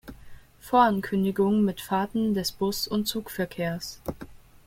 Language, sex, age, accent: German, female, 19-29, Deutschland Deutsch